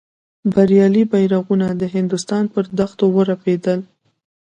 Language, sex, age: Pashto, female, 19-29